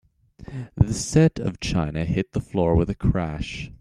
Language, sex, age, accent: English, male, under 19, England English